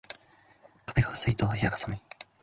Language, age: Japanese, 19-29